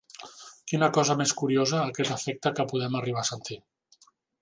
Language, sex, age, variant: Catalan, male, 50-59, Central